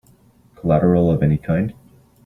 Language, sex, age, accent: English, male, 19-29, Canadian English